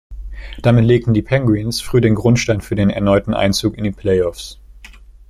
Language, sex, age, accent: German, male, under 19, Deutschland Deutsch